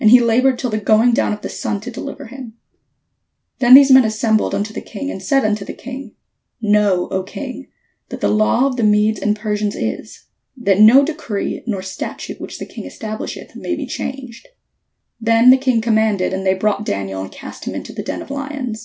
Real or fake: real